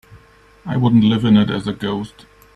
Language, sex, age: English, male, 40-49